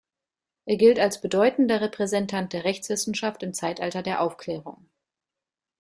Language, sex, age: German, female, 30-39